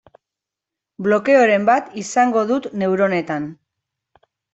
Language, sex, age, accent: Basque, female, 40-49, Mendebalekoa (Araba, Bizkaia, Gipuzkoako mendebaleko herri batzuk)